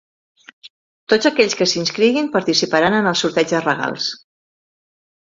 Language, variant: Catalan, Central